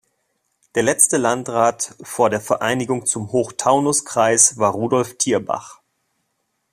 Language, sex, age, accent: German, male, 30-39, Deutschland Deutsch